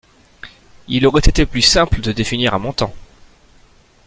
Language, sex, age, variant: French, male, 19-29, Français de métropole